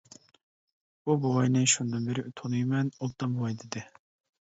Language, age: Uyghur, 30-39